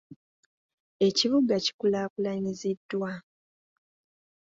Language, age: Ganda, 30-39